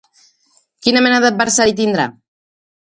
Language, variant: Catalan, Central